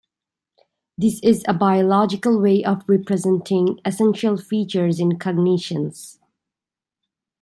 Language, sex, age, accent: English, female, 19-29, England English